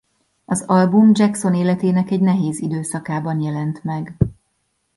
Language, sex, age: Hungarian, female, 40-49